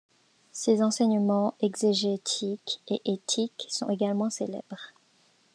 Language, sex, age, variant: French, female, under 19, Français de métropole